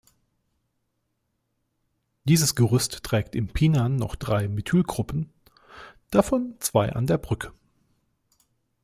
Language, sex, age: German, male, 30-39